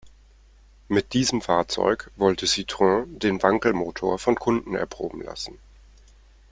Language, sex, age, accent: German, male, 30-39, Deutschland Deutsch